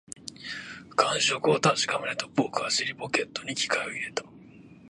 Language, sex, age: Japanese, male, 19-29